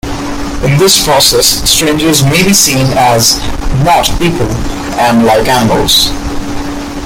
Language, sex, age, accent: English, male, 19-29, India and South Asia (India, Pakistan, Sri Lanka)